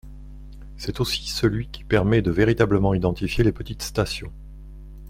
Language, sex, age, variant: French, male, 60-69, Français de métropole